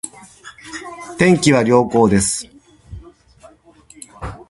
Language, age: Japanese, 50-59